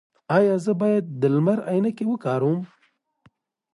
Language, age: Pashto, 40-49